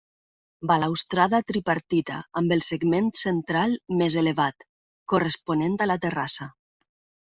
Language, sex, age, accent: Catalan, female, 40-49, valencià